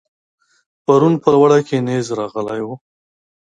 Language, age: Pashto, 30-39